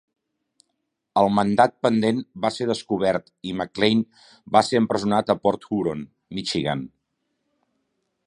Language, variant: Catalan, Central